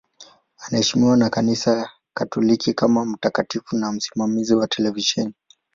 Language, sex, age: Swahili, male, 19-29